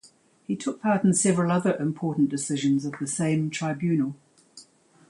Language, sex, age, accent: English, female, 70-79, New Zealand English